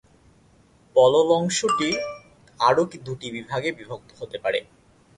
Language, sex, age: Bengali, male, under 19